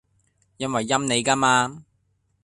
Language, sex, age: Cantonese, male, 19-29